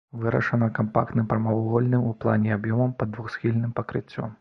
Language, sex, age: Belarusian, male, 30-39